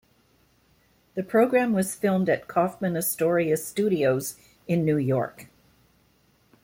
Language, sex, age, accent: English, female, 60-69, Canadian English